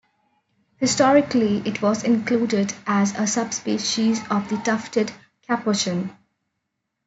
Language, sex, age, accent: English, female, 19-29, India and South Asia (India, Pakistan, Sri Lanka)